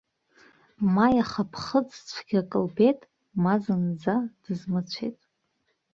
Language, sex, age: Abkhazian, female, 19-29